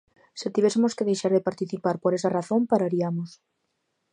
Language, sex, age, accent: Galician, female, 19-29, Normativo (estándar)